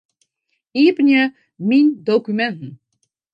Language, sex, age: Western Frisian, female, 40-49